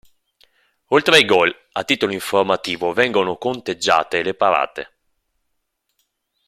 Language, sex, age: Italian, male, 30-39